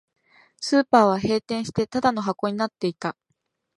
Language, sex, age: Japanese, female, 19-29